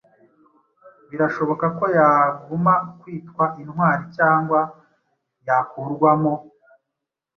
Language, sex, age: Kinyarwanda, male, 19-29